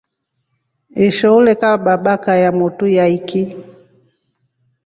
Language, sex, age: Rombo, female, 40-49